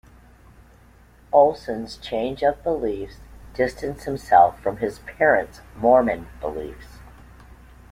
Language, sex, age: English, female, 50-59